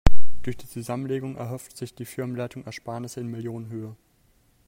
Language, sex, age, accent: German, male, 19-29, Deutschland Deutsch